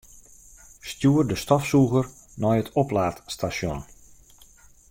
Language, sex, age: Western Frisian, male, 50-59